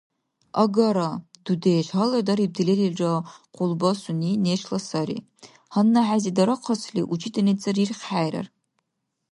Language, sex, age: Dargwa, female, 19-29